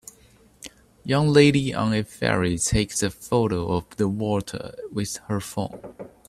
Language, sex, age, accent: English, male, 30-39, Hong Kong English